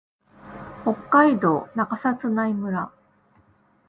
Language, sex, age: Japanese, female, 40-49